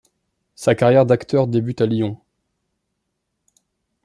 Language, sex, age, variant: French, male, 30-39, Français de métropole